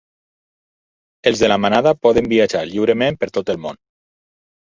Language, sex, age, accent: Catalan, male, 40-49, valencià